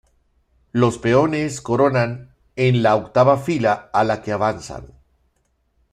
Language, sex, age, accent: Spanish, male, 50-59, México